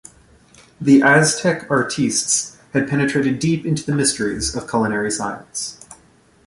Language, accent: English, United States English